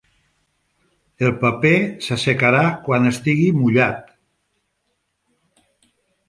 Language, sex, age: Catalan, male, 60-69